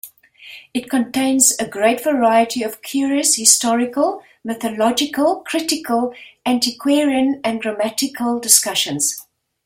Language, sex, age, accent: English, female, 60-69, Southern African (South Africa, Zimbabwe, Namibia)